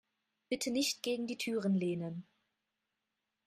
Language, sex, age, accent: German, female, 19-29, Deutschland Deutsch